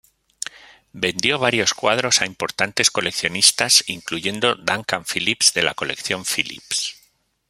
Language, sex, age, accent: Spanish, male, 50-59, España: Norte peninsular (Asturias, Castilla y León, Cantabria, País Vasco, Navarra, Aragón, La Rioja, Guadalajara, Cuenca)